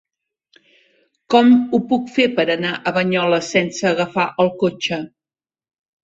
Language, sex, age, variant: Catalan, female, 50-59, Central